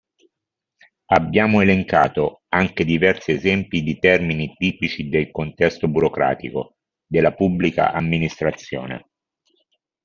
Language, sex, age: Italian, male, 50-59